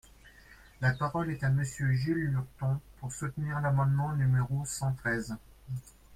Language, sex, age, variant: French, male, 40-49, Français de métropole